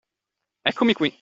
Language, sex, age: Italian, male, 19-29